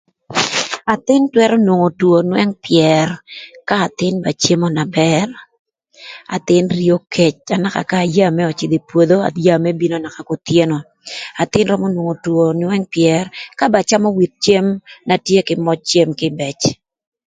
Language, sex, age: Thur, female, 50-59